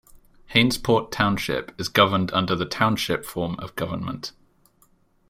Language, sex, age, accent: English, male, 19-29, England English